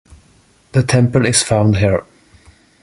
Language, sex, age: English, male, 30-39